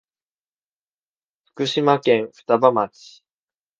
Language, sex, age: Japanese, male, under 19